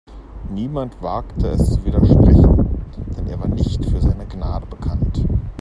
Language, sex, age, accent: German, male, 40-49, Deutschland Deutsch